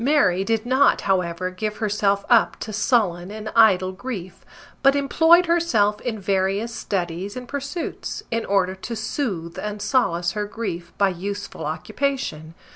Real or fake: real